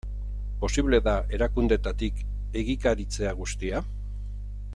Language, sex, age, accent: Basque, male, 50-59, Erdialdekoa edo Nafarra (Gipuzkoa, Nafarroa)